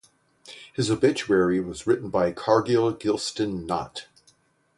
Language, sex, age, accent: English, male, 60-69, United States English